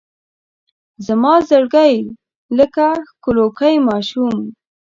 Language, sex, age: Pashto, female, under 19